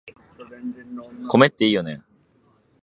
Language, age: Japanese, 19-29